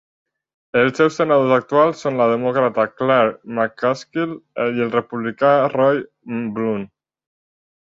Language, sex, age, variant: Catalan, male, under 19, Nord-Occidental